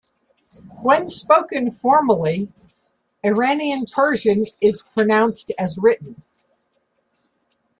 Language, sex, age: English, female, 70-79